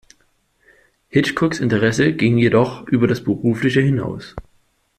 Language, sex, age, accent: German, male, 19-29, Deutschland Deutsch